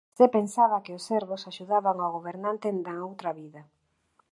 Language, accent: Galician, Normativo (estándar)